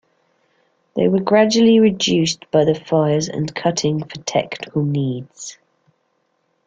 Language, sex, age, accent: English, female, 40-49, England English